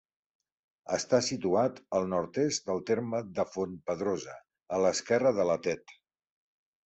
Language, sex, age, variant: Catalan, male, 60-69, Central